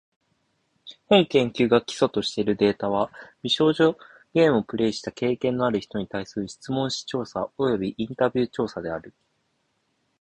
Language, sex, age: Japanese, male, 19-29